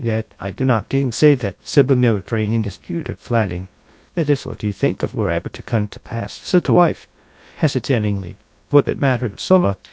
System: TTS, GlowTTS